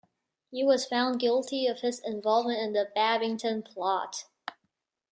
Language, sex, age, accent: English, male, under 19, United States English